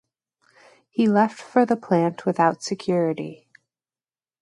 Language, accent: English, United States English